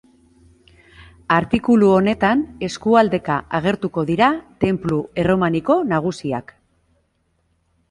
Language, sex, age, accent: Basque, female, 40-49, Erdialdekoa edo Nafarra (Gipuzkoa, Nafarroa)